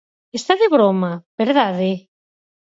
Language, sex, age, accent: Galician, female, 50-59, Central (gheada)